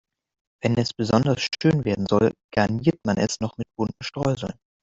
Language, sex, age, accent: German, male, 19-29, Deutschland Deutsch; Norddeutsch